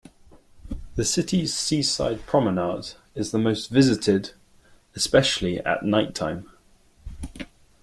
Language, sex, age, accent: English, male, 19-29, England English